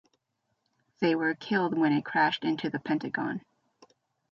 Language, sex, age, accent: English, female, 30-39, United States English